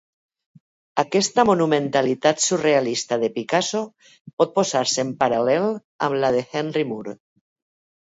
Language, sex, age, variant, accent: Catalan, female, 50-59, Valencià meridional, valencià